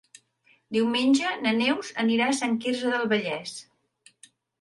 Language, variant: Catalan, Central